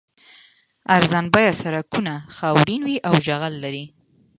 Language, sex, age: Pashto, female, 19-29